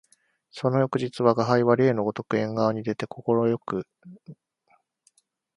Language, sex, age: Japanese, male, 19-29